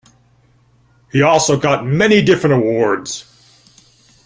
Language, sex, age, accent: English, male, 40-49, Canadian English